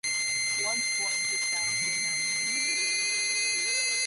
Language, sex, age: English, female, under 19